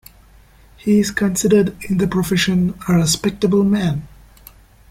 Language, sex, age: English, male, 19-29